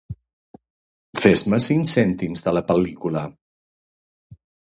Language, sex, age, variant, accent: Catalan, male, 60-69, Central, Català central